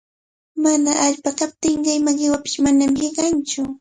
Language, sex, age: Cajatambo North Lima Quechua, female, 30-39